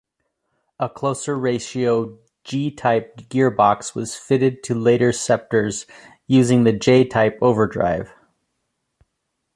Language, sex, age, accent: English, male, 30-39, United States English